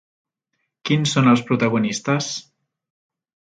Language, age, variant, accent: Catalan, 30-39, Central, central